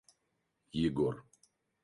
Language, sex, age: Russian, male, 19-29